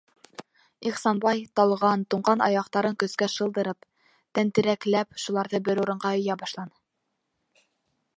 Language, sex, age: Bashkir, female, 19-29